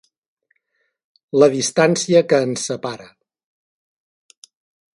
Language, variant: Catalan, Central